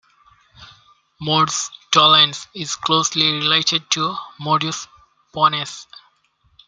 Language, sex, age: English, male, 19-29